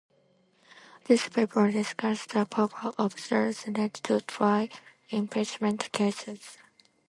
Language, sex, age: English, female, 19-29